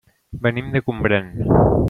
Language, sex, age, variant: Catalan, male, 40-49, Central